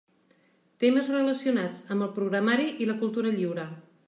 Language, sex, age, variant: Catalan, female, 40-49, Central